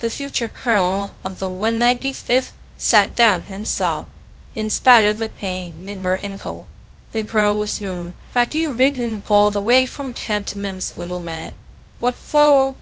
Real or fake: fake